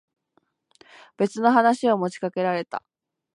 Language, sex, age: Japanese, female, 19-29